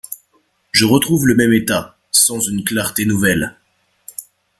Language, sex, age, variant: French, male, 19-29, Français de métropole